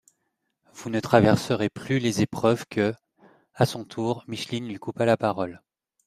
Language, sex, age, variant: French, male, 40-49, Français de métropole